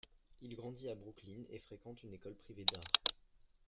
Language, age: French, under 19